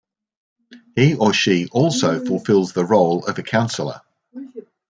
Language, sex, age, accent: English, male, 50-59, Australian English